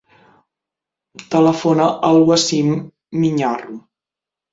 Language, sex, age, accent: Catalan, female, 19-29, central; septentrional